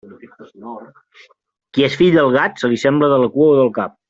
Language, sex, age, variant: Catalan, male, 30-39, Central